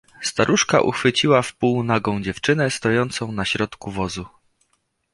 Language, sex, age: Polish, male, 30-39